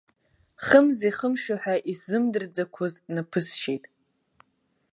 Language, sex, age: Abkhazian, female, under 19